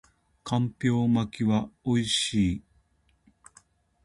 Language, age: Japanese, 50-59